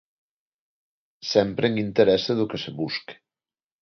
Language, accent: Galician, Neofalante